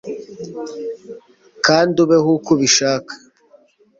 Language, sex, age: Kinyarwanda, male, 40-49